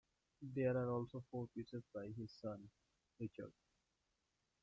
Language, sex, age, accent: English, male, 19-29, India and South Asia (India, Pakistan, Sri Lanka)